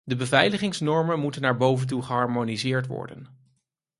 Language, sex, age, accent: Dutch, male, 30-39, Nederlands Nederlands